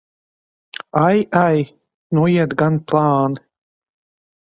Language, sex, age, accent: Latvian, female, 30-39, nav